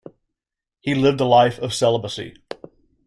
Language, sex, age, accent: English, male, 40-49, United States English